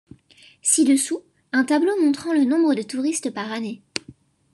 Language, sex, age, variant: French, female, under 19, Français de métropole